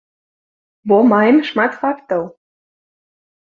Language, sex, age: Belarusian, female, under 19